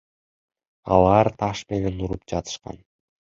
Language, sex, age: Kyrgyz, male, under 19